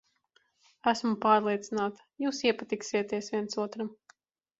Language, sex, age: Latvian, female, 19-29